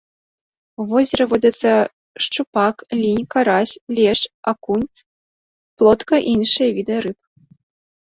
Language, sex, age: Belarusian, female, 30-39